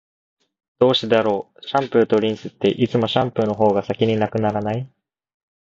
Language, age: Japanese, 19-29